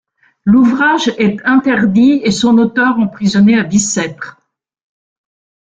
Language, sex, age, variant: French, female, 60-69, Français de métropole